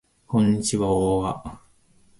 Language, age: Japanese, 19-29